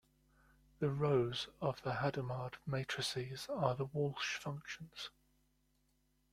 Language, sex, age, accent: English, male, 50-59, England English